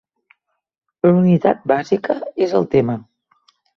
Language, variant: Catalan, Central